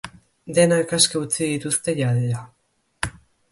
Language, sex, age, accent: Basque, male, under 19, Erdialdekoa edo Nafarra (Gipuzkoa, Nafarroa)